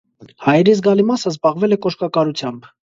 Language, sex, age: Armenian, male, 19-29